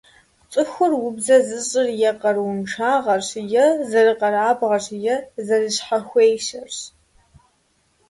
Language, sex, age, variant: Kabardian, female, under 19, Адыгэбзэ (Къэбэрдей, Кирил, псоми зэдай)